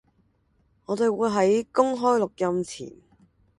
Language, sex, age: Cantonese, female, 19-29